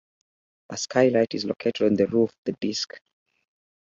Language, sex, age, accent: English, male, 19-29, United States English